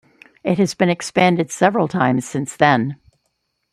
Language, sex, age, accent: English, female, 60-69, United States English